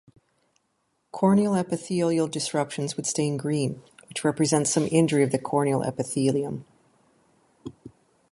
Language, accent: English, Canadian English